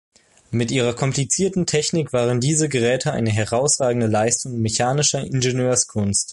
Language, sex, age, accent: German, male, under 19, Deutschland Deutsch